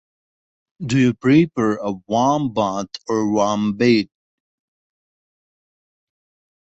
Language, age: English, 30-39